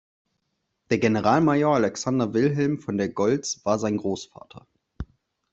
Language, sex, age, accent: German, male, 19-29, Deutschland Deutsch